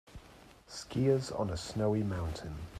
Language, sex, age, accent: English, male, 30-39, England English